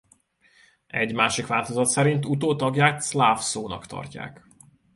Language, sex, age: Hungarian, male, 30-39